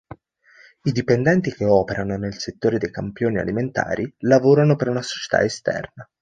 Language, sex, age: Italian, male, 19-29